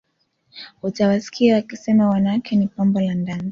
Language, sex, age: Swahili, female, 19-29